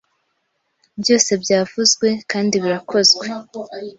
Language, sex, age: Kinyarwanda, female, 19-29